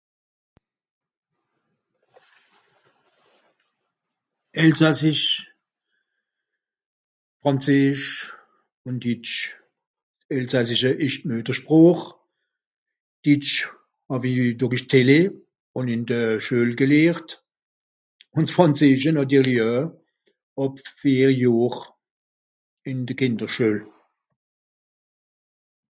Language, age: Swiss German, 60-69